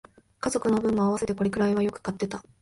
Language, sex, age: Japanese, female, 19-29